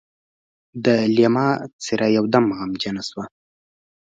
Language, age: Pashto, 19-29